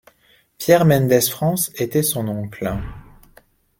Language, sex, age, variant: French, male, 19-29, Français de métropole